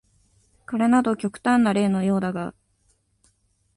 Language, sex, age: Japanese, female, 19-29